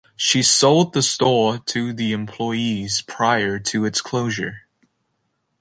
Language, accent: English, United States English